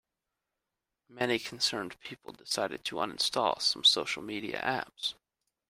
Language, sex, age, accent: English, male, under 19, United States English